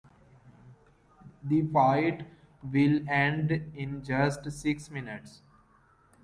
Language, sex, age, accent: English, male, 30-39, India and South Asia (India, Pakistan, Sri Lanka)